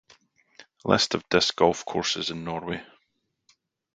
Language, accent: English, Scottish English